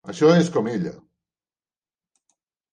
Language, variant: Catalan, Central